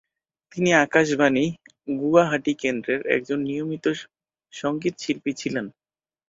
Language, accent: Bengali, Native